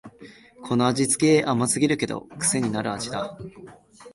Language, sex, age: Japanese, male, 19-29